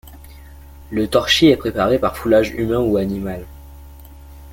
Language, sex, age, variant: French, male, under 19, Français de métropole